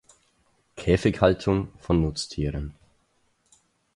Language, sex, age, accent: German, male, 19-29, Österreichisches Deutsch